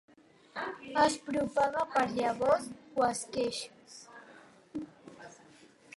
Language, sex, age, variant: Catalan, female, 50-59, Central